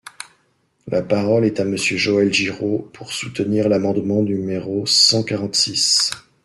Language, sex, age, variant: French, male, 50-59, Français de métropole